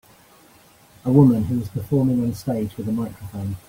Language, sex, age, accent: English, male, 50-59, England English